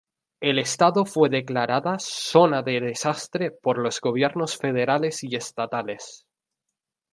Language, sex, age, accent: Spanish, male, 19-29, España: Islas Canarias